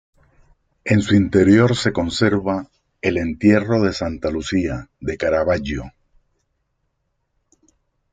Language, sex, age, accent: Spanish, male, 60-69, América central